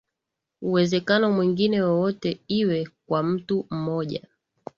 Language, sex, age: Swahili, female, 30-39